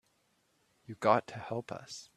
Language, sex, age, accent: English, male, 19-29, United States English